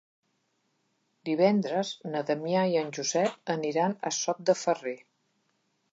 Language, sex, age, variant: Catalan, female, 60-69, Central